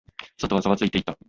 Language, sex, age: Japanese, male, 19-29